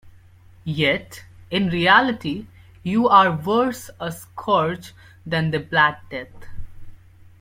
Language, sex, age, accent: English, male, 19-29, India and South Asia (India, Pakistan, Sri Lanka)